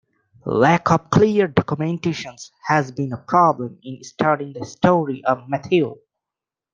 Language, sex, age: English, male, 19-29